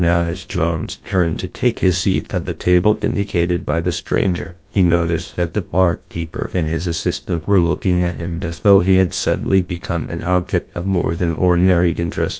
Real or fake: fake